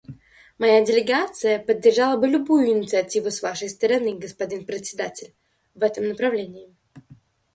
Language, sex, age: Russian, female, under 19